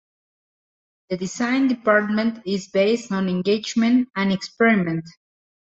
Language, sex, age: English, female, 30-39